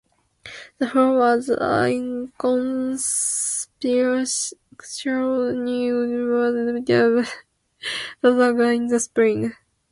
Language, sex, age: English, female, 19-29